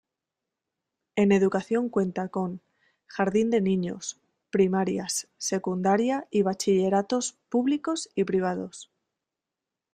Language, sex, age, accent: Spanish, female, 19-29, España: Centro-Sur peninsular (Madrid, Toledo, Castilla-La Mancha)